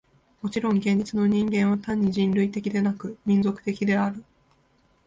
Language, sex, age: Japanese, female, 19-29